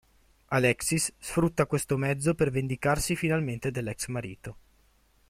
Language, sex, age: Italian, male, 19-29